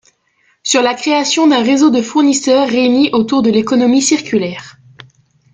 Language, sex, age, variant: French, female, 19-29, Français de métropole